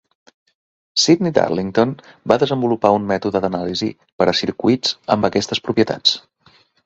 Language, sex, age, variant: Catalan, male, 40-49, Central